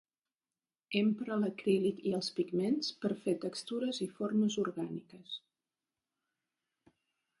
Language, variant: Catalan, Central